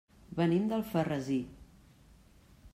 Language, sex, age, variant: Catalan, female, 40-49, Central